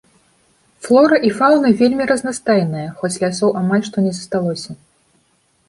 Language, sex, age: Belarusian, female, 19-29